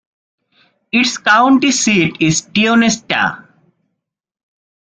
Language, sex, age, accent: English, male, 19-29, India and South Asia (India, Pakistan, Sri Lanka)